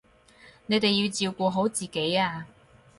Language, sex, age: Cantonese, female, 19-29